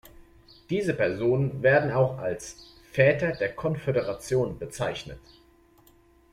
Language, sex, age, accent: German, male, 19-29, Deutschland Deutsch